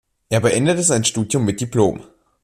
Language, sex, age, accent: German, male, under 19, Deutschland Deutsch